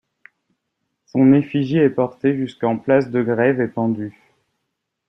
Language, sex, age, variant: French, male, 19-29, Français de métropole